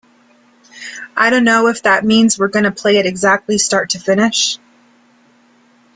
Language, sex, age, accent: English, female, 40-49, United States English